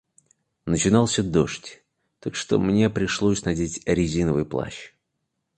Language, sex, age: Russian, male, 19-29